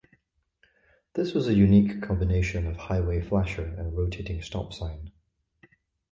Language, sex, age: English, male, 30-39